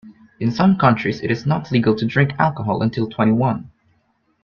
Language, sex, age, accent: English, male, under 19, Filipino